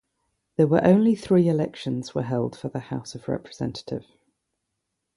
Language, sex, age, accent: English, female, 30-39, England English; yorkshire